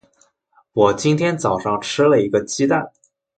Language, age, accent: Chinese, 19-29, 出生地：江苏省